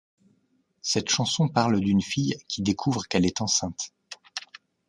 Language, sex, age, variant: French, male, 30-39, Français de métropole